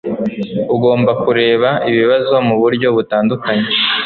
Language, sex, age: Kinyarwanda, male, 19-29